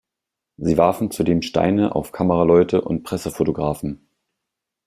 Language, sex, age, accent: German, male, 30-39, Deutschland Deutsch